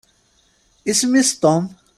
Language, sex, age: Kabyle, male, 30-39